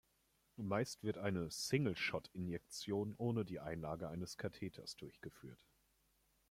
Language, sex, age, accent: German, male, 19-29, Deutschland Deutsch